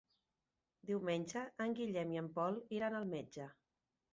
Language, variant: Catalan, Central